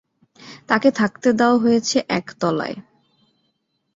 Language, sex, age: Bengali, female, 19-29